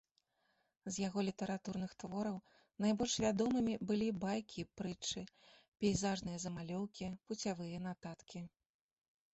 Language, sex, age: Belarusian, female, 40-49